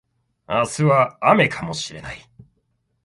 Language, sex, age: Japanese, male, 19-29